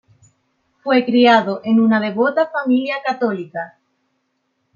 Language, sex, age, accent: Spanish, female, 30-39, Chileno: Chile, Cuyo